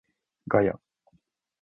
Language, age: Japanese, 19-29